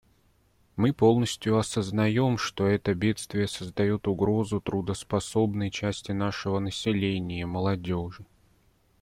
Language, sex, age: Russian, male, 30-39